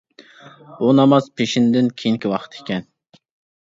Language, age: Uyghur, 19-29